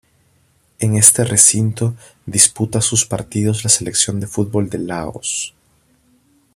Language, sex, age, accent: Spanish, male, 30-39, Andino-Pacífico: Colombia, Perú, Ecuador, oeste de Bolivia y Venezuela andina